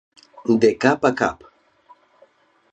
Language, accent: Catalan, valencià